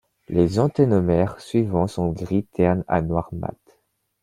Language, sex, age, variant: French, male, 19-29, Français de métropole